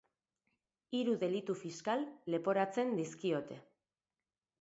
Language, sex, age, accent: Basque, female, 40-49, Mendebalekoa (Araba, Bizkaia, Gipuzkoako mendebaleko herri batzuk)